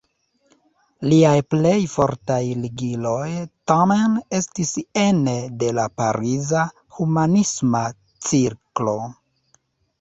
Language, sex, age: Esperanto, male, 40-49